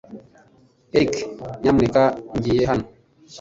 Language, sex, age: Kinyarwanda, male, 40-49